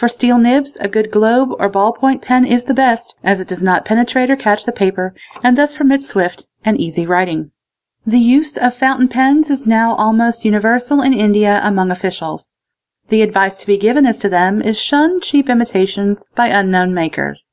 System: none